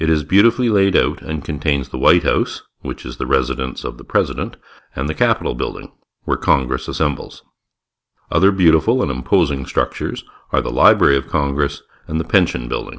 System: none